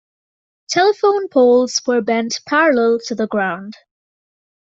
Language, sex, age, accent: English, female, 19-29, England English